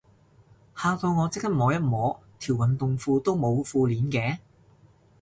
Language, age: Cantonese, 40-49